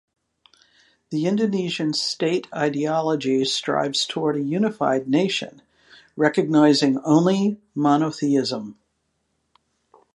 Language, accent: English, United States English